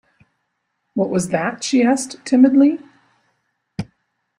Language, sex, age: English, female, 60-69